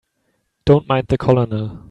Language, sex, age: English, male, 19-29